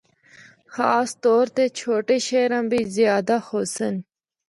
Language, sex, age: Northern Hindko, female, 19-29